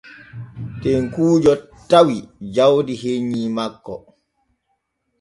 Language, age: Borgu Fulfulde, 30-39